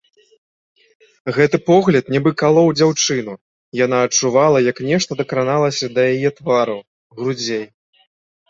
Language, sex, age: Belarusian, male, 30-39